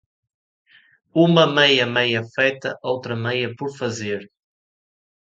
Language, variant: Portuguese, Portuguese (Portugal)